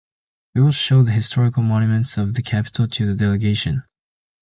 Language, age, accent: English, under 19, United States English